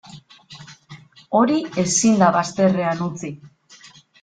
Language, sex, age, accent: Basque, female, 19-29, Mendebalekoa (Araba, Bizkaia, Gipuzkoako mendebaleko herri batzuk)